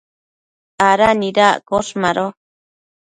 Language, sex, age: Matsés, female, 30-39